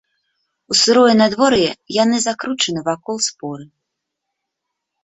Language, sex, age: Belarusian, female, 30-39